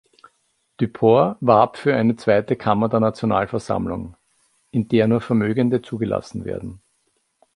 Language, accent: German, Österreichisches Deutsch